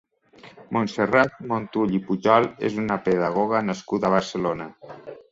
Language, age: Catalan, 40-49